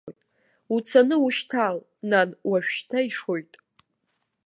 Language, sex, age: Abkhazian, female, 19-29